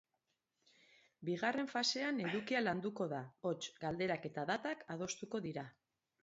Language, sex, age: Basque, female, 40-49